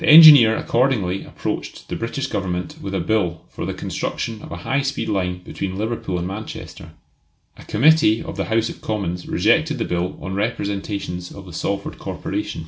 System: none